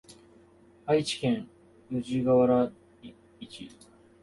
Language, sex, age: Japanese, male, 19-29